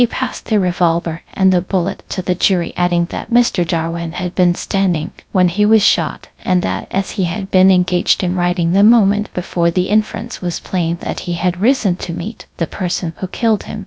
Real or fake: fake